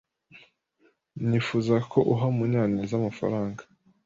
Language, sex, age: Kinyarwanda, male, 19-29